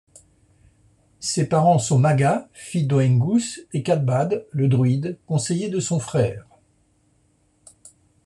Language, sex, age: French, male, 60-69